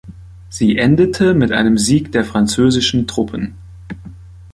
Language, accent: German, Deutschland Deutsch